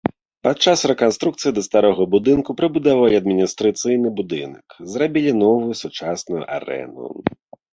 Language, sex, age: Belarusian, male, 30-39